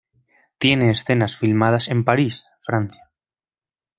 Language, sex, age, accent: Spanish, male, 19-29, España: Centro-Sur peninsular (Madrid, Toledo, Castilla-La Mancha)